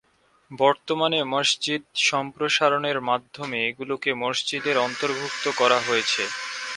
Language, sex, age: Bengali, male, 19-29